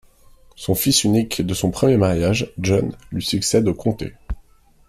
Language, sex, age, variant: French, male, 19-29, Français de métropole